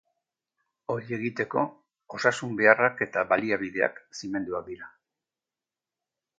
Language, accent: Basque, Mendebalekoa (Araba, Bizkaia, Gipuzkoako mendebaleko herri batzuk)